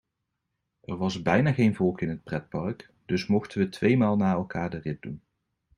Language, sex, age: Dutch, male, 30-39